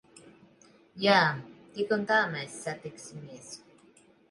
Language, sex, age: Latvian, female, 30-39